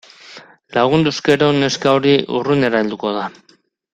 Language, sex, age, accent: Basque, male, 40-49, Mendebalekoa (Araba, Bizkaia, Gipuzkoako mendebaleko herri batzuk)